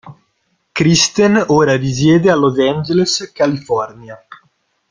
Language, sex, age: Italian, male, 19-29